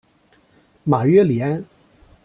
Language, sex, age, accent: Chinese, male, 19-29, 出生地：江苏省